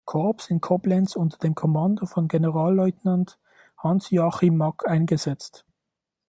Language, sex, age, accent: German, male, 19-29, Schweizerdeutsch